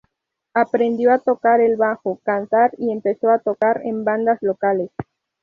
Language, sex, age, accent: Spanish, female, 19-29, México